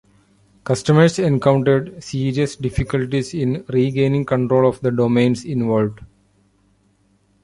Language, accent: English, India and South Asia (India, Pakistan, Sri Lanka)